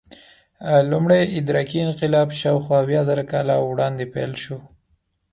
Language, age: Pashto, 19-29